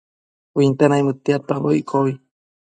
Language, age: Matsés, under 19